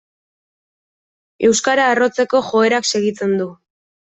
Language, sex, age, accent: Basque, female, 19-29, Mendebalekoa (Araba, Bizkaia, Gipuzkoako mendebaleko herri batzuk)